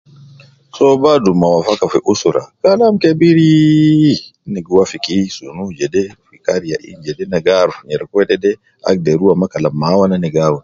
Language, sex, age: Nubi, male, 50-59